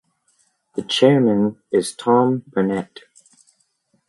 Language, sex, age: English, male, 30-39